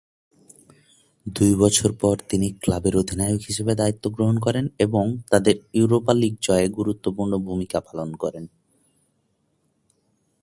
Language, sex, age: Bengali, male, 19-29